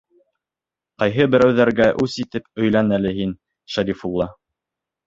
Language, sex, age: Bashkir, male, 19-29